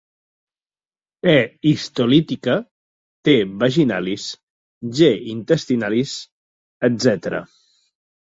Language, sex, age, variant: Catalan, male, 30-39, Central